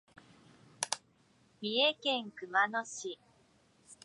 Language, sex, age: Japanese, male, 19-29